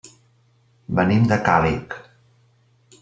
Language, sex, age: Catalan, male, 50-59